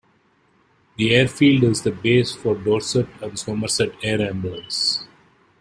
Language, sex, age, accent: English, male, 40-49, India and South Asia (India, Pakistan, Sri Lanka)